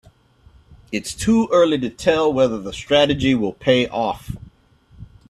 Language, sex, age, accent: English, male, 40-49, United States English